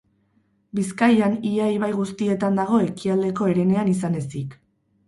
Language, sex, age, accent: Basque, female, 19-29, Erdialdekoa edo Nafarra (Gipuzkoa, Nafarroa)